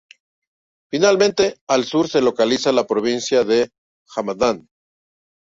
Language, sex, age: Spanish, male, 50-59